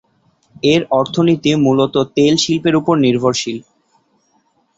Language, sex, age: Bengali, male, 19-29